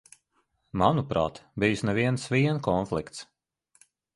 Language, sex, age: Latvian, male, 40-49